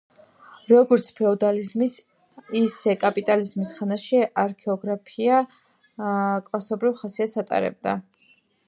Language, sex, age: Georgian, female, 19-29